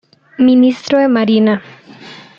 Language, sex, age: Spanish, male, 90+